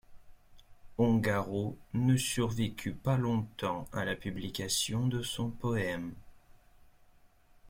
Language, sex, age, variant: French, male, 30-39, Français de métropole